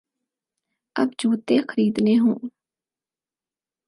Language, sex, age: Urdu, female, 19-29